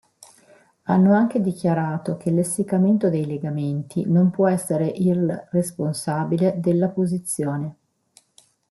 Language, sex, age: Italian, female, 40-49